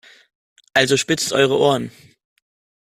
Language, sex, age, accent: German, male, under 19, Deutschland Deutsch